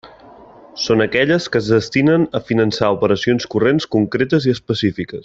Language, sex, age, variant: Catalan, male, 19-29, Central